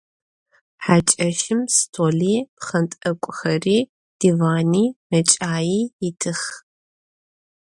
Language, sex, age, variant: Adyghe, female, 19-29, Адыгабзэ (Кирил, пстэумэ зэдыряе)